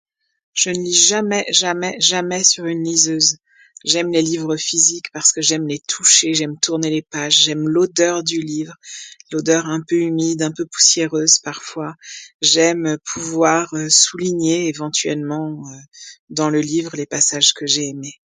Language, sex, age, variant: French, female, 40-49, Français de métropole